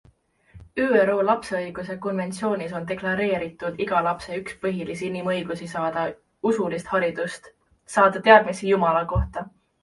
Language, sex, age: Estonian, female, 19-29